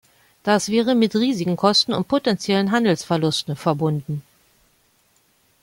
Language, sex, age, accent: German, female, 50-59, Deutschland Deutsch